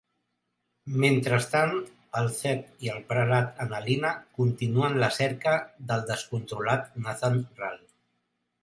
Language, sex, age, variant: Catalan, male, 40-49, Central